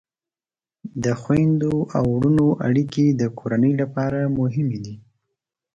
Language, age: Pashto, 30-39